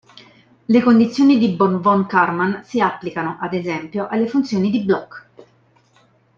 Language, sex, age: Italian, female, 30-39